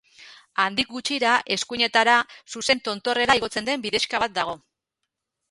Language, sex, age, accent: Basque, female, 40-49, Mendebalekoa (Araba, Bizkaia, Gipuzkoako mendebaleko herri batzuk)